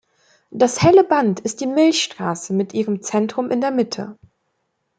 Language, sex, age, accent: German, female, 19-29, Deutschland Deutsch